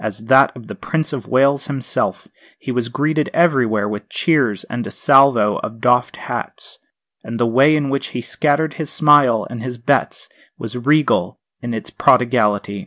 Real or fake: real